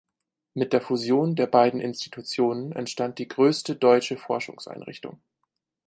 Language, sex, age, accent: German, male, 19-29, Deutschland Deutsch